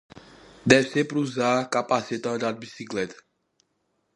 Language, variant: Portuguese, Portuguese (Brasil)